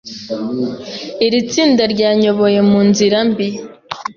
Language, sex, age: Kinyarwanda, female, 19-29